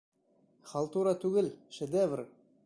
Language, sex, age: Bashkir, male, 40-49